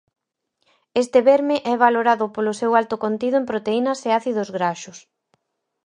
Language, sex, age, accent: Galician, female, 30-39, Normativo (estándar)